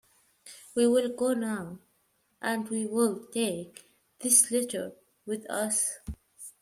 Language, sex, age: English, female, 40-49